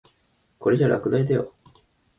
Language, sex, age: Japanese, male, 19-29